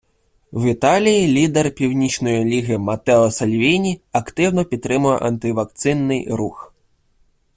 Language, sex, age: Ukrainian, male, under 19